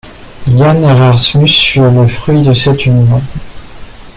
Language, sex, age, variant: French, male, 30-39, Français de métropole